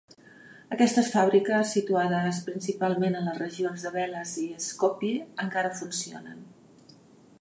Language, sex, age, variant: Catalan, female, 50-59, Central